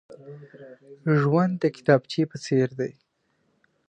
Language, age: Pashto, 19-29